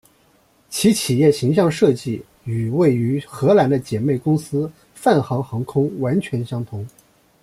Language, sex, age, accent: Chinese, male, 19-29, 出生地：江苏省